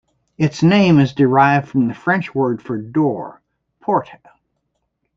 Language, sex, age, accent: English, male, 70-79, United States English